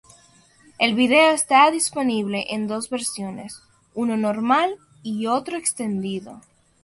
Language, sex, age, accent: Spanish, female, under 19, Caribe: Cuba, Venezuela, Puerto Rico, República Dominicana, Panamá, Colombia caribeña, México caribeño, Costa del golfo de México